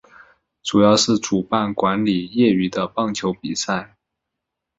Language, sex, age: Chinese, male, 30-39